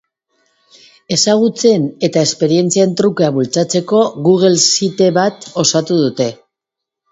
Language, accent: Basque, Mendebalekoa (Araba, Bizkaia, Gipuzkoako mendebaleko herri batzuk)